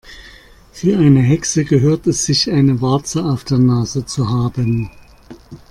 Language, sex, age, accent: German, male, 50-59, Deutschland Deutsch